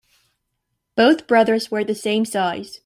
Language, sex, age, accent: English, female, under 19, United States English